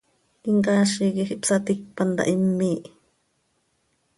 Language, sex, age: Seri, female, 30-39